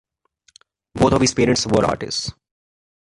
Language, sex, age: English, male, 30-39